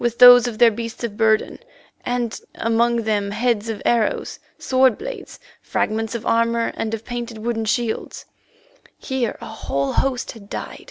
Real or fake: real